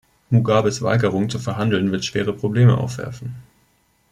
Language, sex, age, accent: German, male, 19-29, Deutschland Deutsch